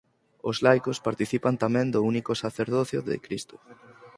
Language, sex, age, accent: Galician, male, 19-29, Normativo (estándar)